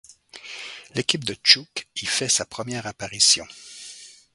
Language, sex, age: French, male, 50-59